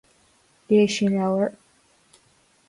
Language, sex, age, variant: Irish, female, 19-29, Gaeilge Chonnacht